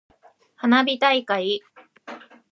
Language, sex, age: Japanese, female, 19-29